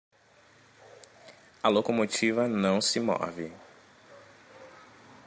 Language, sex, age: Portuguese, male, 19-29